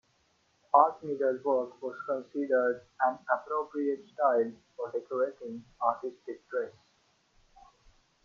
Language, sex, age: English, male, under 19